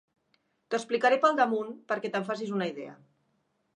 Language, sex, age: Catalan, female, 50-59